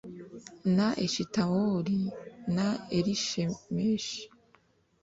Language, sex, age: Kinyarwanda, female, 19-29